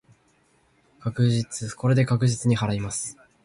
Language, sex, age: Japanese, male, 19-29